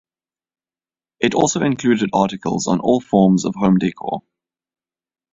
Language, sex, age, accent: English, male, 19-29, Southern African (South Africa, Zimbabwe, Namibia)